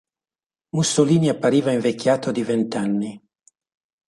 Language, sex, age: Italian, male, 60-69